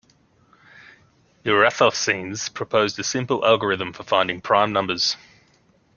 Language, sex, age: English, male, 19-29